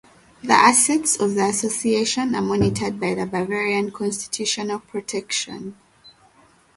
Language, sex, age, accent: English, female, 30-39, England English